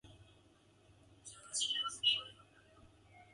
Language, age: English, 19-29